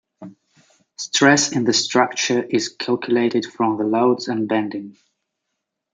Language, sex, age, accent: English, male, 19-29, United States English